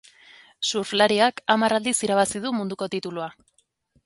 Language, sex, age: Basque, female, 30-39